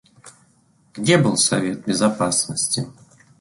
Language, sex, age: Russian, male, 40-49